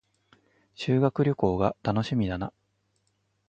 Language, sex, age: Japanese, male, 30-39